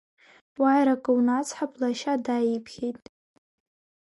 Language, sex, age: Abkhazian, female, under 19